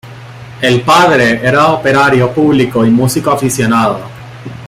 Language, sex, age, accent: Spanish, male, 19-29, América central